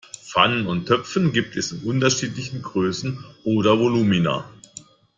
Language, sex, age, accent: German, male, 50-59, Deutschland Deutsch